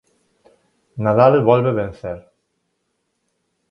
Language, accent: Galician, Normativo (estándar)